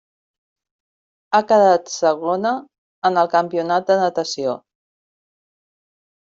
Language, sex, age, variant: Catalan, female, 40-49, Central